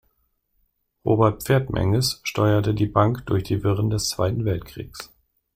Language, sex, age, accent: German, male, 40-49, Deutschland Deutsch